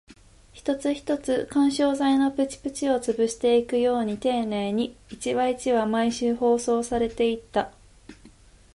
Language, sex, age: Japanese, female, 19-29